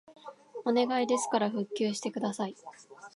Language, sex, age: Japanese, female, 19-29